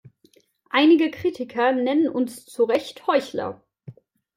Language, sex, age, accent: German, female, 19-29, Deutschland Deutsch